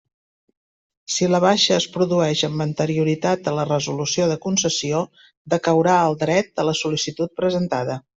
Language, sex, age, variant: Catalan, female, 60-69, Central